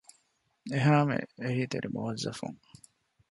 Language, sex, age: Divehi, male, 30-39